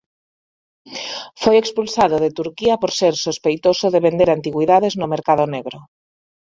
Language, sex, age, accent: Galician, female, 30-39, Normativo (estándar)